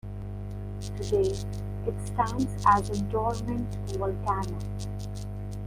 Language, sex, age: English, female, 19-29